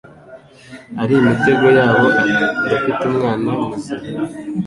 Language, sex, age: Kinyarwanda, male, 30-39